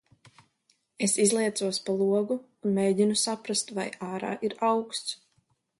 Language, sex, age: Latvian, female, 19-29